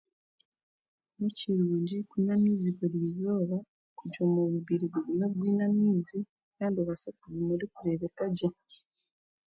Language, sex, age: Chiga, female, 19-29